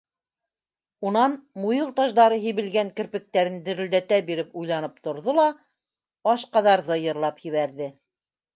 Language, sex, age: Bashkir, female, 60-69